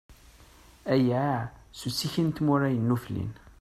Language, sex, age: Kabyle, male, 30-39